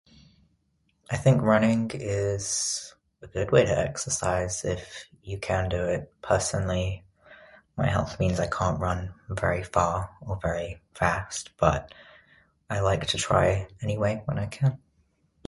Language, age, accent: English, 19-29, England English